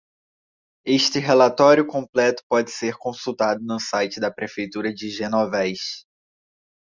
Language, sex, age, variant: Portuguese, male, under 19, Portuguese (Brasil)